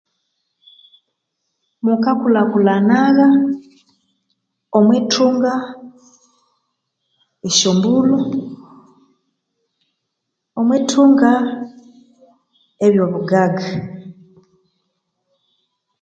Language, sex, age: Konzo, female, 30-39